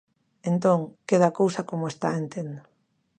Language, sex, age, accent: Galician, female, 40-49, Normativo (estándar)